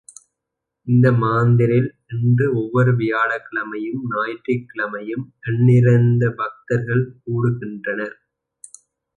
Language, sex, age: Tamil, male, 19-29